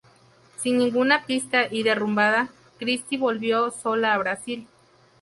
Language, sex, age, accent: Spanish, female, 30-39, México